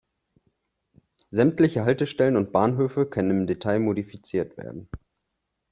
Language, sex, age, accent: German, male, 19-29, Deutschland Deutsch